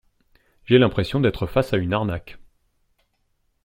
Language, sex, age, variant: French, male, 40-49, Français de métropole